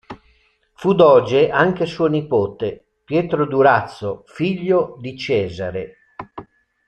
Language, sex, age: Italian, male, 60-69